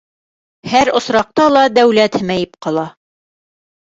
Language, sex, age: Bashkir, female, 19-29